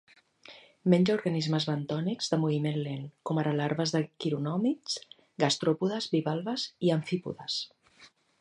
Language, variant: Catalan, Central